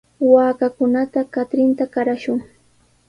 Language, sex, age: Sihuas Ancash Quechua, female, 30-39